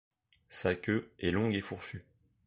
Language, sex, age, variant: French, male, under 19, Français de métropole